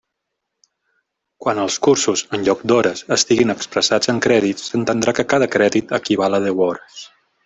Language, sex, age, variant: Catalan, male, 40-49, Central